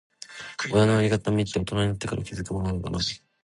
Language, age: Japanese, 19-29